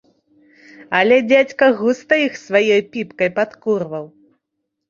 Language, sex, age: Belarusian, female, 30-39